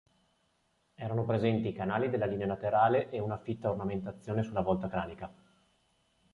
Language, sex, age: Italian, male, 30-39